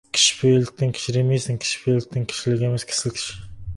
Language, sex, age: Kazakh, male, 19-29